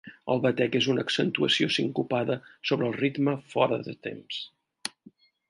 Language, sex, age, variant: Catalan, male, 50-59, Central